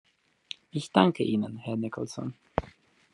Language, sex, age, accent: German, male, 19-29, Britisches Deutsch